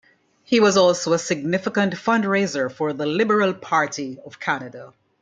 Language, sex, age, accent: English, female, 60-69, West Indies and Bermuda (Bahamas, Bermuda, Jamaica, Trinidad)